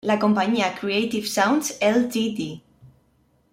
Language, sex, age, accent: Spanish, female, 19-29, España: Centro-Sur peninsular (Madrid, Toledo, Castilla-La Mancha)